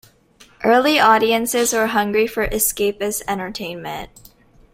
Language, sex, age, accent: English, male, 40-49, United States English